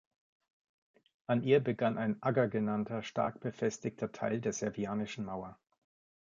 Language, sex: German, male